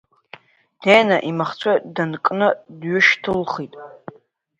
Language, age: Abkhazian, under 19